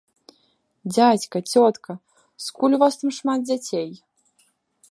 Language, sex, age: Belarusian, female, 19-29